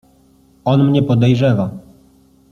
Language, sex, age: Polish, male, 30-39